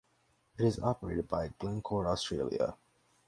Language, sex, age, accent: English, male, under 19, United States English